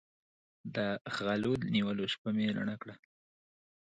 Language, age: Pashto, 19-29